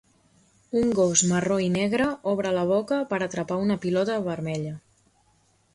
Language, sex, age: Catalan, female, 19-29